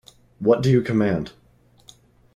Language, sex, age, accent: English, male, 19-29, United States English